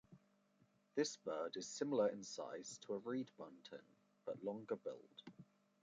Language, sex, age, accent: English, male, 19-29, England English